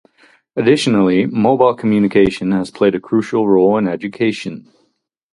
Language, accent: English, Dutch